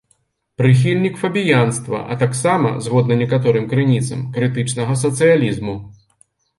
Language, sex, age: Belarusian, male, 40-49